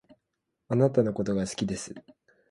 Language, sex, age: Japanese, male, 19-29